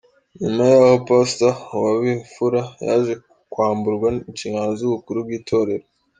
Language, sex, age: Kinyarwanda, male, under 19